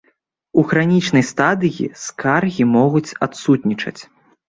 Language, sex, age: Belarusian, male, under 19